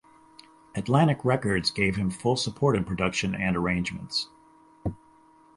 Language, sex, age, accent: English, male, 50-59, United States English